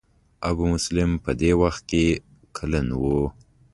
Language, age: Pashto, 19-29